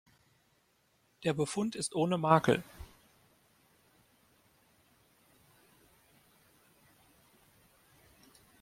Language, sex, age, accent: German, male, 19-29, Deutschland Deutsch